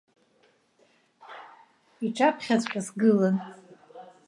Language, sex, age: Abkhazian, female, 50-59